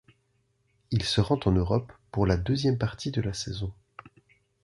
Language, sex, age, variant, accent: French, male, 40-49, Français d'Europe, Français de Suisse